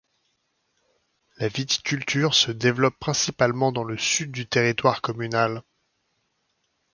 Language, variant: French, Français de métropole